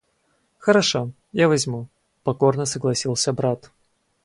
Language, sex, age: Russian, male, 19-29